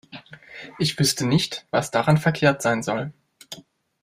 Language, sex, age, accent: German, male, 19-29, Deutschland Deutsch